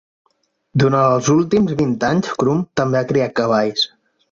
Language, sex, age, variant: Catalan, male, 30-39, Central